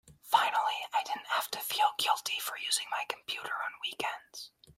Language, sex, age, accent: English, male, under 19, United States English